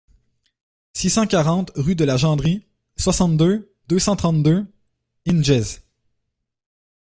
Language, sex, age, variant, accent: French, male, 19-29, Français d'Amérique du Nord, Français du Canada